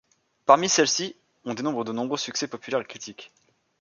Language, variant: French, Français de métropole